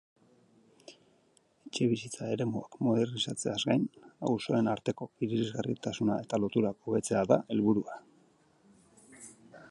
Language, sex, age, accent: Basque, male, 40-49, Mendebalekoa (Araba, Bizkaia, Gipuzkoako mendebaleko herri batzuk)